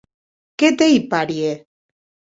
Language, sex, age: Occitan, female, 40-49